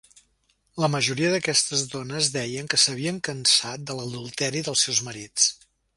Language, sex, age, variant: Catalan, male, 60-69, Septentrional